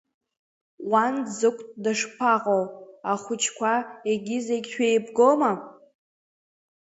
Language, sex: Abkhazian, female